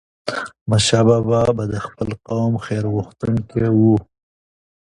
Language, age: Pashto, 40-49